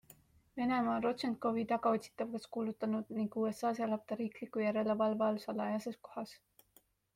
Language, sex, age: Estonian, female, 19-29